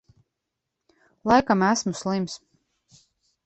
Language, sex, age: Latvian, female, 40-49